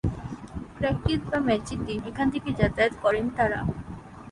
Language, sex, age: Bengali, female, 19-29